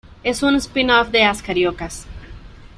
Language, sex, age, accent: Spanish, female, 19-29, Andino-Pacífico: Colombia, Perú, Ecuador, oeste de Bolivia y Venezuela andina